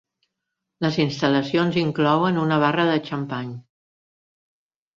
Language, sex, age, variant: Catalan, female, 60-69, Central